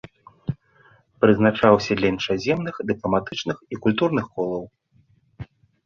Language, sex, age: Belarusian, male, 40-49